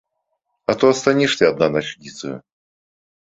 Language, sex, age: Belarusian, male, 40-49